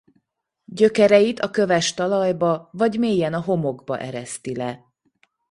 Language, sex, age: Hungarian, female, 30-39